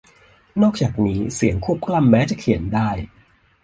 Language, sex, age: Thai, male, 40-49